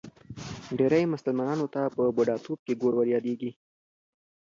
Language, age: Pashto, 19-29